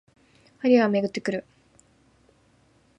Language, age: Japanese, 19-29